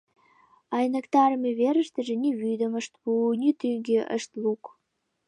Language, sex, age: Mari, female, under 19